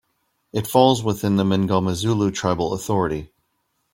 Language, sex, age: English, male, 30-39